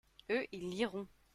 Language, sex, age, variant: French, female, 30-39, Français de métropole